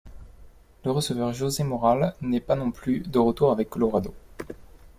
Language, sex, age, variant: French, male, 19-29, Français de métropole